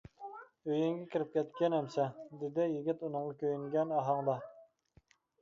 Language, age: Uyghur, 19-29